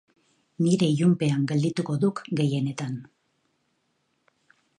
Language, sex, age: Basque, female, 50-59